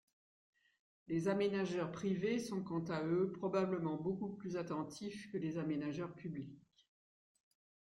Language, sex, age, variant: French, female, 60-69, Français de métropole